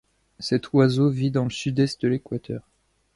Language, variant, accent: French, Français de métropole, Parisien